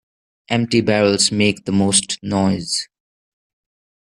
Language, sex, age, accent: English, male, 19-29, India and South Asia (India, Pakistan, Sri Lanka)